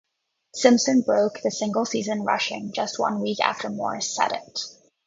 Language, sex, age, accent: English, female, 19-29, United States English